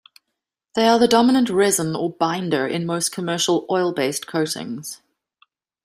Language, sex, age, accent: English, female, 30-39, Southern African (South Africa, Zimbabwe, Namibia)